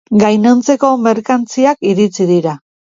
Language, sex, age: Basque, female, 50-59